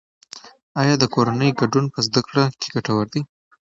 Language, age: Pashto, 19-29